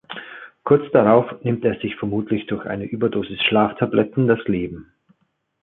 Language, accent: German, Österreichisches Deutsch